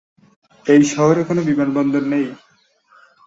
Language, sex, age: Bengali, male, 19-29